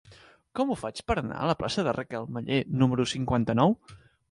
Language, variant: Catalan, Central